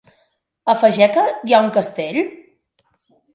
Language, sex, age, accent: Catalan, female, 30-39, Oriental